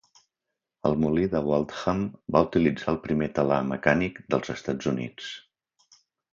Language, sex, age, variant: Catalan, male, 50-59, Central